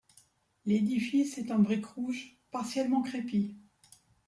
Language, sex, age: French, female, 50-59